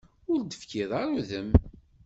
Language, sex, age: Kabyle, male, 50-59